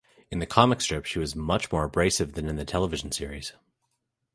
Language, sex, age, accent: English, male, 30-39, Canadian English